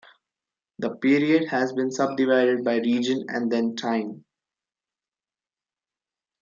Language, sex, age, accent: English, male, 19-29, India and South Asia (India, Pakistan, Sri Lanka)